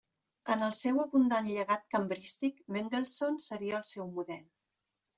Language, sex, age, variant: Catalan, female, 40-49, Central